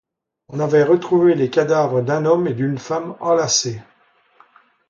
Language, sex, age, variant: French, male, 70-79, Français de métropole